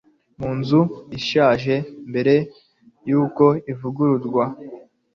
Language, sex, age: Kinyarwanda, male, under 19